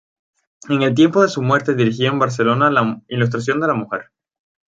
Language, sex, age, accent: Spanish, male, 19-29, España: Islas Canarias